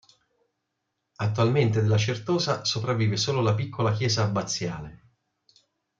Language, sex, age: Italian, male, 50-59